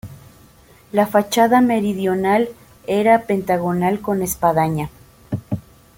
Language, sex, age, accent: Spanish, female, 30-39, México